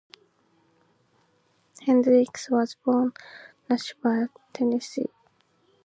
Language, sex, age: English, female, under 19